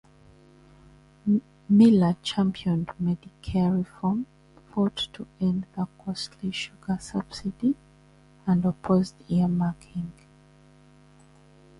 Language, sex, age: English, female, 30-39